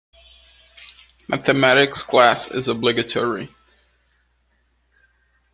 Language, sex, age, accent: English, male, 19-29, United States English